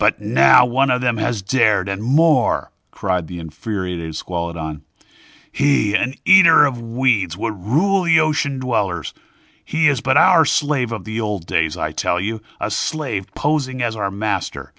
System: none